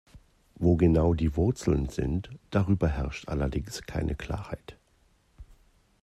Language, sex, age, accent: German, male, 40-49, Deutschland Deutsch